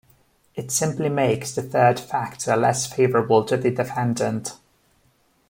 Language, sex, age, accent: English, male, 19-29, England English